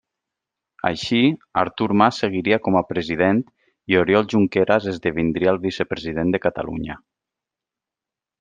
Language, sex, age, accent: Catalan, male, 30-39, valencià